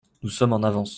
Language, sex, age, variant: French, male, 19-29, Français de métropole